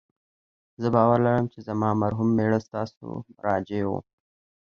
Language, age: Pashto, under 19